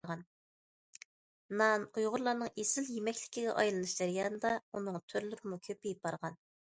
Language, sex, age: Uyghur, female, 30-39